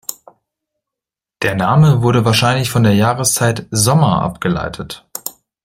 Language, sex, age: German, male, 19-29